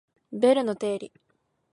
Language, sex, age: Japanese, female, 19-29